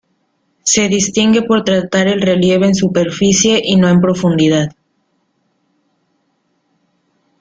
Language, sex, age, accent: Spanish, female, 19-29, México